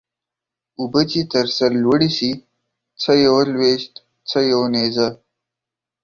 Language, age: Pashto, 19-29